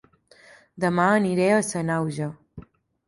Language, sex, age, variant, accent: Catalan, female, 19-29, Balear, mallorquí